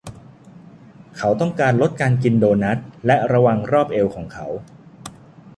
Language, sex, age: Thai, male, 40-49